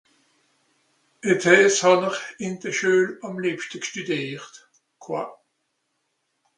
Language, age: Swiss German, 60-69